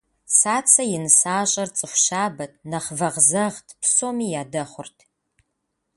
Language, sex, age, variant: Kabardian, female, 30-39, Адыгэбзэ (Къэбэрдей, Кирил, псоми зэдай)